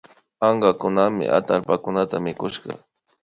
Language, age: Imbabura Highland Quichua, 30-39